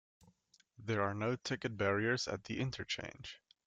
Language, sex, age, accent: English, male, 19-29, United States English